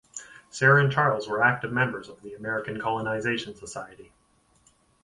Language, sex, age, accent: English, male, 30-39, Canadian English